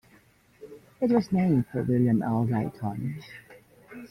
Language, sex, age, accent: English, female, 50-59, United States English